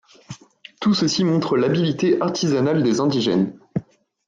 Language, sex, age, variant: French, male, 19-29, Français de métropole